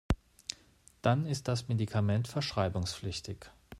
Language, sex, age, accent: German, male, 40-49, Deutschland Deutsch